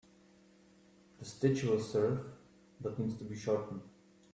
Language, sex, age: English, male, 30-39